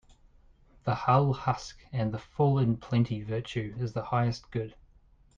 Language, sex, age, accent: English, male, 19-29, New Zealand English